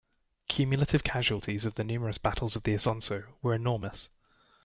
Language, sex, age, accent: English, male, 19-29, England English